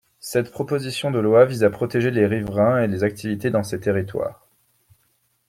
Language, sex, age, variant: French, male, 19-29, Français de métropole